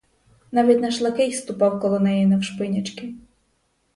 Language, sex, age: Ukrainian, female, 19-29